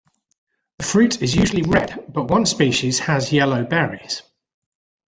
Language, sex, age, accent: English, male, 30-39, England English